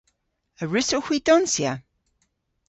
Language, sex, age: Cornish, female, 40-49